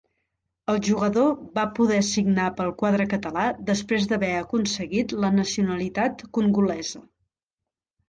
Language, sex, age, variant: Catalan, female, 40-49, Central